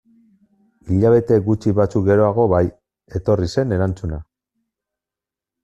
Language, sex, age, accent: Basque, male, 40-49, Mendebalekoa (Araba, Bizkaia, Gipuzkoako mendebaleko herri batzuk)